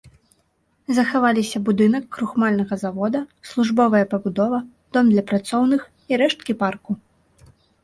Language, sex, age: Belarusian, female, 19-29